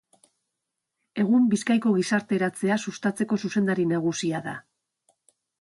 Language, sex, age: Basque, female, 40-49